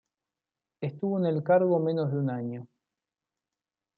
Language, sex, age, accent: Spanish, male, 40-49, Rioplatense: Argentina, Uruguay, este de Bolivia, Paraguay